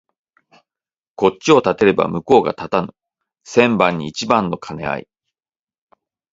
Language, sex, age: Japanese, male, 50-59